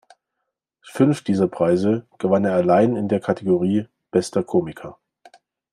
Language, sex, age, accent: German, male, 40-49, Deutschland Deutsch